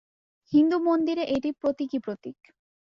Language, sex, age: Bengali, female, under 19